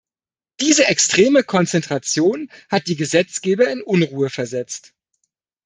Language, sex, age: German, male, 30-39